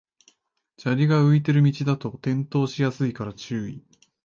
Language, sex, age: Japanese, male, 19-29